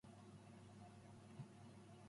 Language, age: English, 19-29